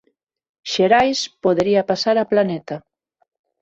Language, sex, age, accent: Galician, female, 30-39, Normativo (estándar); Neofalante